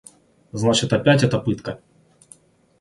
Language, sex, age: Russian, male, 30-39